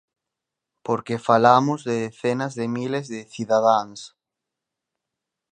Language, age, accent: Galician, under 19, Oriental (común en zona oriental)